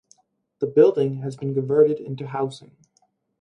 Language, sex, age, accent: English, male, 19-29, United States English